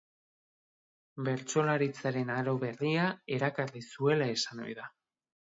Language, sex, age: Basque, male, 30-39